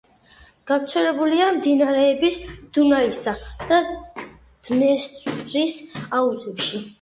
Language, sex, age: Georgian, female, 19-29